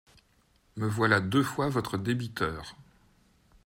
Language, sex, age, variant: French, male, 50-59, Français de métropole